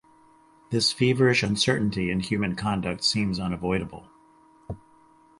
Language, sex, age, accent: English, male, 50-59, United States English